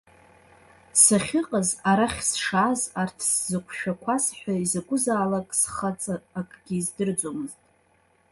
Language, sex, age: Abkhazian, female, 30-39